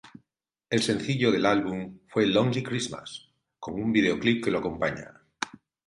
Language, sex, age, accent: Spanish, male, 50-59, Caribe: Cuba, Venezuela, Puerto Rico, República Dominicana, Panamá, Colombia caribeña, México caribeño, Costa del golfo de México